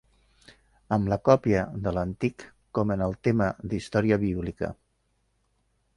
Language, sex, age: Catalan, male, 70-79